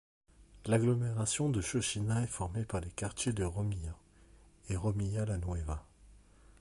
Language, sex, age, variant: French, male, 30-39, Français de métropole